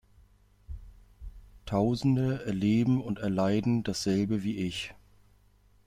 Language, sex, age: German, male, 19-29